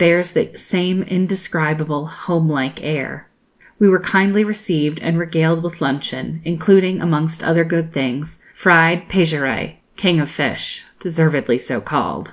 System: none